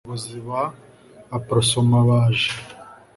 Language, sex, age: Kinyarwanda, male, 19-29